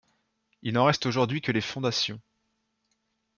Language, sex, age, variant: French, male, 19-29, Français de métropole